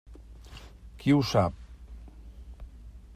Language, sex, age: Catalan, male, 50-59